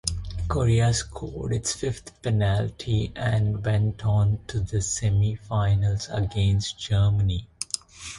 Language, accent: English, India and South Asia (India, Pakistan, Sri Lanka)